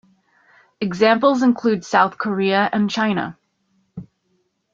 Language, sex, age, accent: English, female, 40-49, United States English